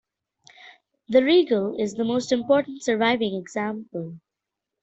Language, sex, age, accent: English, female, under 19, India and South Asia (India, Pakistan, Sri Lanka)